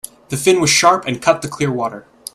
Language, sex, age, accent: English, male, 19-29, United States English